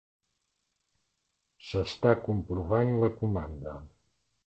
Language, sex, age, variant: Catalan, male, 60-69, Central